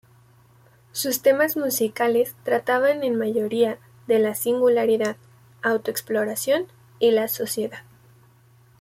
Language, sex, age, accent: Spanish, female, 19-29, México